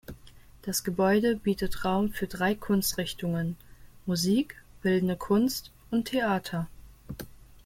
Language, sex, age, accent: German, female, 19-29, Deutschland Deutsch